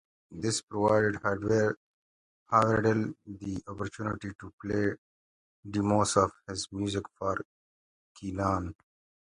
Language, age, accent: English, 40-49, United States English